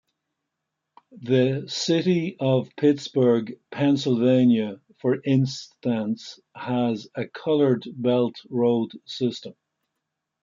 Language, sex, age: English, male, 60-69